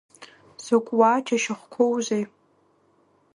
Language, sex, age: Abkhazian, female, under 19